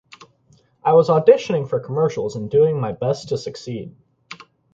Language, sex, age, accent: English, male, 19-29, United States English